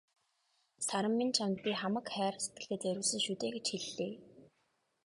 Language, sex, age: Mongolian, female, 19-29